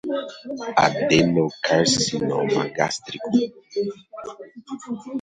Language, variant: Portuguese, Portuguese (Brasil)